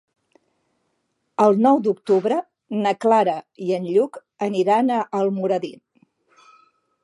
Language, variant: Catalan, Central